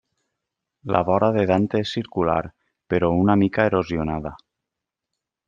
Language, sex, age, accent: Catalan, male, 30-39, valencià